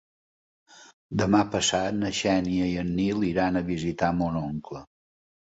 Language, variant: Catalan, Balear